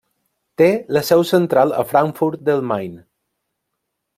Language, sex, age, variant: Catalan, male, 30-39, Balear